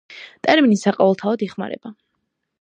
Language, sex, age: Georgian, female, under 19